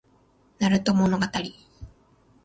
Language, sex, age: Japanese, female, 19-29